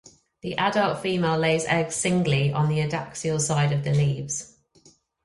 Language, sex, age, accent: English, female, 40-49, England English